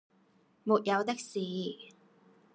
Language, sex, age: Cantonese, female, 19-29